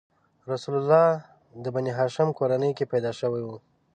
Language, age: Pashto, 30-39